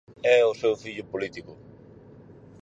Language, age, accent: Galician, 19-29, Central (gheada)